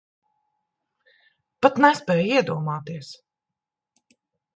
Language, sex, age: Latvian, female, 60-69